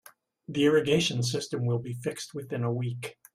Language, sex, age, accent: English, male, 70-79, United States English